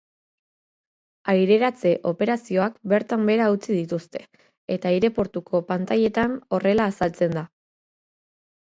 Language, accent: Basque, Erdialdekoa edo Nafarra (Gipuzkoa, Nafarroa)